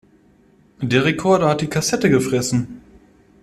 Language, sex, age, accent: German, male, 30-39, Deutschland Deutsch